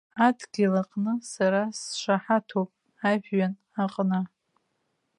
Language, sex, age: Abkhazian, female, 19-29